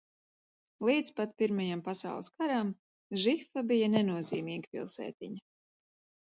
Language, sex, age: Latvian, female, 40-49